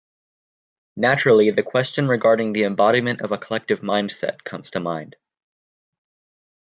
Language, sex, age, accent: English, male, under 19, United States English